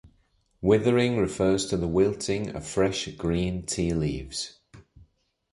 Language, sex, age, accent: English, male, 30-39, England English